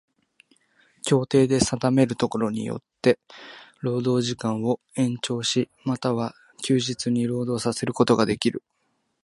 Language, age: Japanese, 19-29